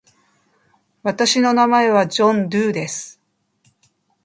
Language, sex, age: Japanese, female, 50-59